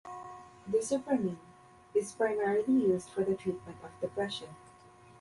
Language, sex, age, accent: English, female, 19-29, Filipino